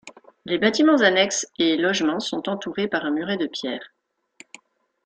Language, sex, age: French, female, 30-39